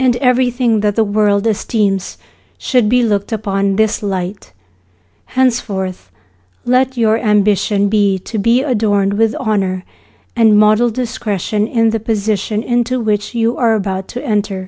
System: none